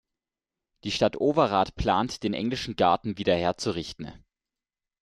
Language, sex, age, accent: German, male, 19-29, Deutschland Deutsch